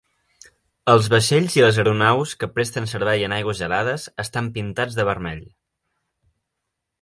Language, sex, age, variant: Catalan, male, 19-29, Central